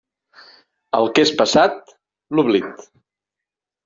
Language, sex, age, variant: Catalan, male, 40-49, Central